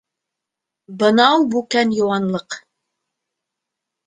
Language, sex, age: Bashkir, female, 19-29